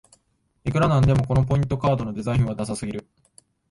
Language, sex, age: Japanese, male, 19-29